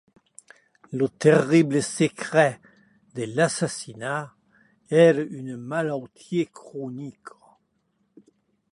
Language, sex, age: Occitan, male, 60-69